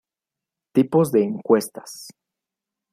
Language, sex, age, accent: Spanish, male, 19-29, México